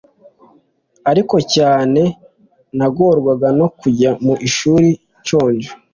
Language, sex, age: Kinyarwanda, male, 19-29